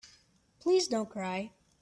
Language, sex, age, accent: English, male, under 19, United States English